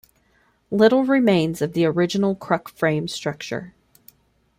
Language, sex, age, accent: English, female, 30-39, United States English